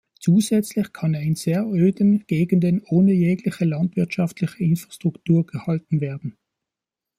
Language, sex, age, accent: German, male, 19-29, Schweizerdeutsch